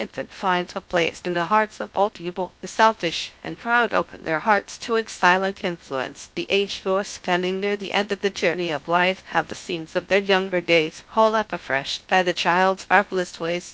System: TTS, GlowTTS